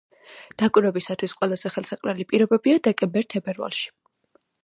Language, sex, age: Georgian, female, 19-29